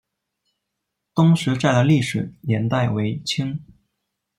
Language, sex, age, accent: Chinese, male, 19-29, 出生地：四川省